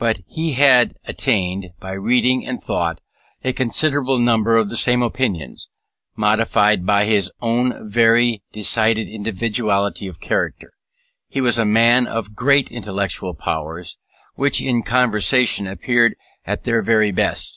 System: none